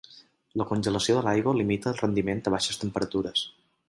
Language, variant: Catalan, Balear